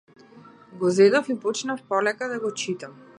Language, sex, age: Macedonian, female, 19-29